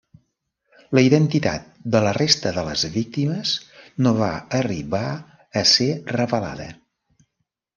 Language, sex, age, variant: Catalan, male, 70-79, Central